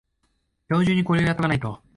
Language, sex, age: Japanese, male, 19-29